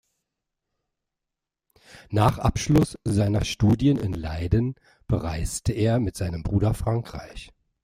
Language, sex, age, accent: German, male, 50-59, Deutschland Deutsch